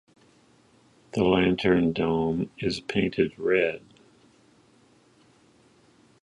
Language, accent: English, United States English